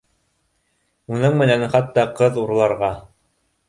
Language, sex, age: Bashkir, male, 19-29